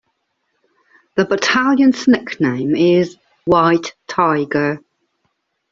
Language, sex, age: English, female, 40-49